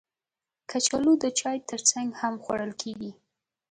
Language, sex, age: Pashto, female, 19-29